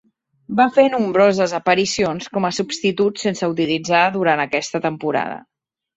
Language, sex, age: Catalan, female, 30-39